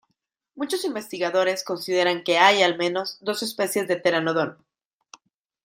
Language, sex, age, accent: Spanish, female, 30-39, México